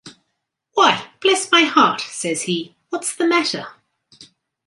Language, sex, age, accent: English, female, 50-59, Australian English